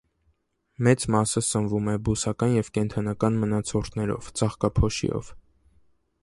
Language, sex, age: Armenian, male, 19-29